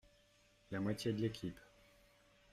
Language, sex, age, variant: French, male, 30-39, Français de métropole